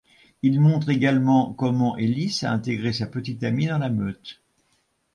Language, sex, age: French, male, 70-79